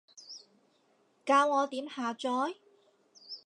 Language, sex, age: Cantonese, female, 40-49